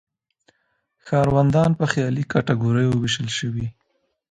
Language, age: Pashto, 19-29